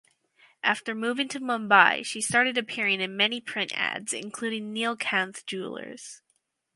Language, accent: English, Canadian English